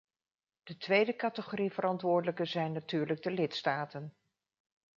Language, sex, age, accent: Dutch, female, 60-69, Nederlands Nederlands